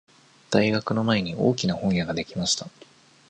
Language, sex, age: Japanese, male, under 19